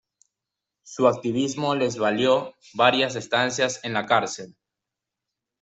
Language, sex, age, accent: Spanish, male, 19-29, Andino-Pacífico: Colombia, Perú, Ecuador, oeste de Bolivia y Venezuela andina